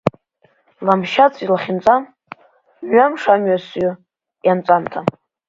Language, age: Abkhazian, under 19